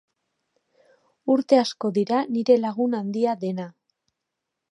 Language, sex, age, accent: Basque, female, 30-39, Erdialdekoa edo Nafarra (Gipuzkoa, Nafarroa)